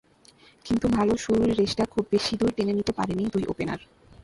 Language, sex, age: Bengali, female, 19-29